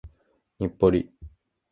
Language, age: Japanese, 19-29